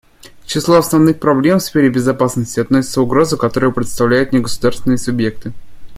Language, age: Russian, 19-29